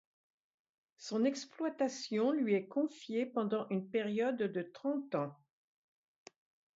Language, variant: French, Français de métropole